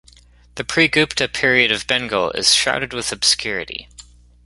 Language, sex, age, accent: English, male, under 19, United States English